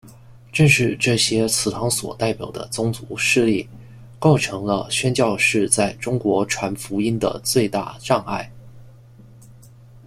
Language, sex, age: Chinese, male, 19-29